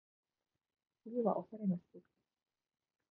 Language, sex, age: Japanese, female, 19-29